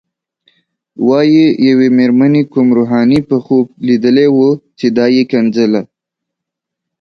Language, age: Pashto, 19-29